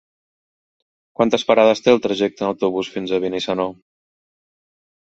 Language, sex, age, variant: Catalan, male, 40-49, Central